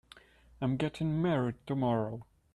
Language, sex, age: English, male, 19-29